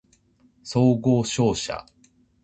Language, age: Japanese, 40-49